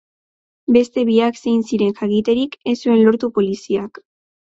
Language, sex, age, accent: Basque, female, under 19, Mendebalekoa (Araba, Bizkaia, Gipuzkoako mendebaleko herri batzuk)